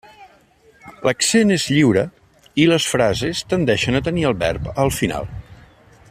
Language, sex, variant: Catalan, male, Central